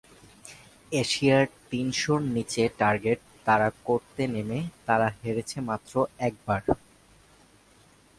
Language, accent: Bengali, শুদ্ধ